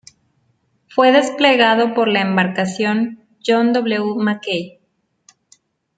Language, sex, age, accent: Spanish, female, 40-49, México